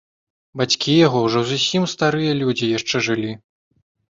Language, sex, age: Belarusian, male, under 19